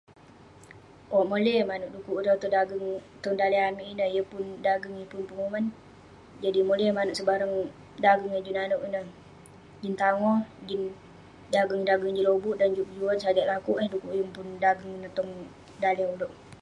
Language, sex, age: Western Penan, female, under 19